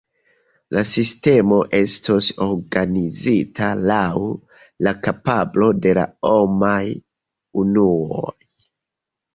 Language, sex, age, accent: Esperanto, male, 19-29, Internacia